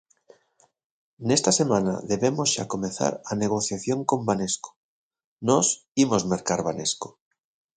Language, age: Galician, 40-49